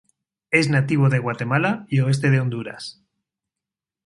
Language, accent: Spanish, España: Centro-Sur peninsular (Madrid, Toledo, Castilla-La Mancha)